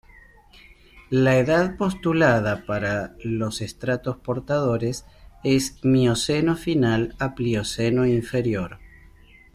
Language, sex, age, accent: Spanish, male, 40-49, Rioplatense: Argentina, Uruguay, este de Bolivia, Paraguay